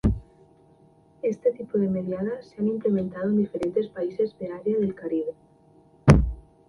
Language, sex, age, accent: Spanish, female, under 19, España: Norte peninsular (Asturias, Castilla y León, Cantabria, País Vasco, Navarra, Aragón, La Rioja, Guadalajara, Cuenca)